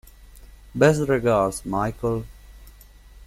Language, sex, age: English, male, 19-29